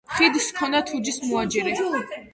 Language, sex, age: Georgian, female, under 19